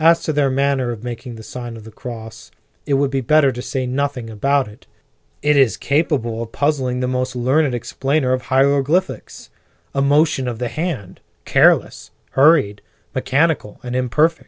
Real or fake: real